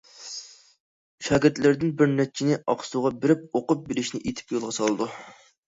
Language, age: Uyghur, 19-29